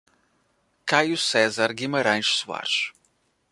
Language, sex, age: Portuguese, male, 30-39